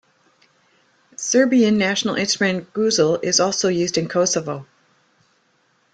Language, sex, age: English, female, 60-69